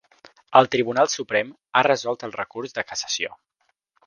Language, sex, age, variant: Catalan, male, under 19, Central